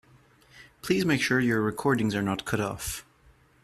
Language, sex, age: English, male, 19-29